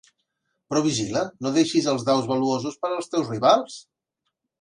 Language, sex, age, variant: Catalan, male, 30-39, Central